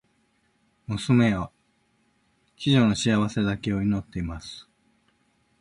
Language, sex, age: Japanese, male, 60-69